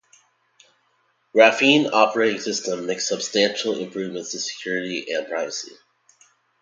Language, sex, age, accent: English, male, under 19, United States English